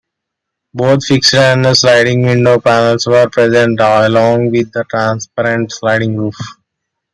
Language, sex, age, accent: English, male, under 19, India and South Asia (India, Pakistan, Sri Lanka)